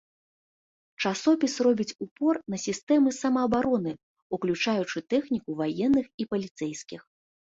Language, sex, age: Belarusian, female, 19-29